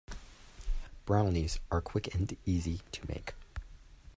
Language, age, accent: English, 40-49, United States English